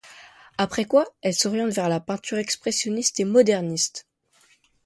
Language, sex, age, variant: French, male, under 19, Français de métropole